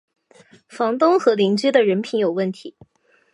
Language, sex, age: Chinese, female, 19-29